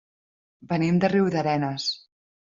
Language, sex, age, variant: Catalan, female, 30-39, Central